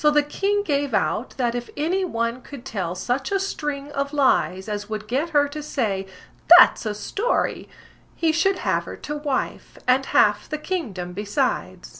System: none